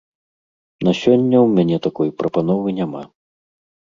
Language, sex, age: Belarusian, male, 40-49